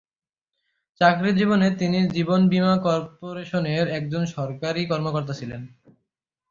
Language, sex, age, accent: Bengali, male, under 19, চলিত